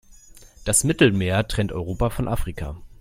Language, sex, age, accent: German, male, 19-29, Deutschland Deutsch